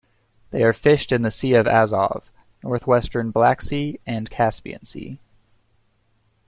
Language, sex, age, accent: English, male, 19-29, United States English